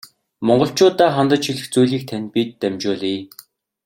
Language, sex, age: Mongolian, male, 19-29